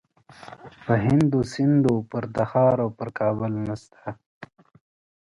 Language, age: Pashto, 19-29